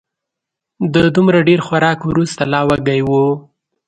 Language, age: Pashto, 19-29